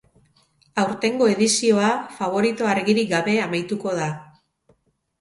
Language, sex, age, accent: Basque, female, 40-49, Mendebalekoa (Araba, Bizkaia, Gipuzkoako mendebaleko herri batzuk)